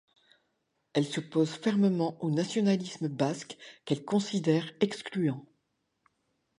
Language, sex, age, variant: French, female, 60-69, Français de métropole